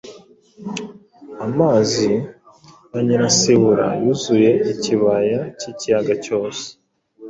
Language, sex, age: Kinyarwanda, male, 19-29